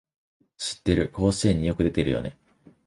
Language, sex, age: Japanese, male, under 19